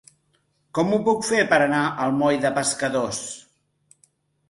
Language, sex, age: Catalan, male, 40-49